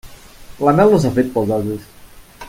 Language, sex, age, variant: Catalan, male, 30-39, Central